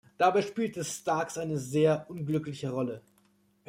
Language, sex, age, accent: German, male, 19-29, Deutschland Deutsch